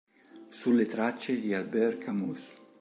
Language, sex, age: Italian, male, 50-59